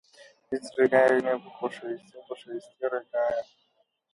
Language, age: Central Kurdish, 19-29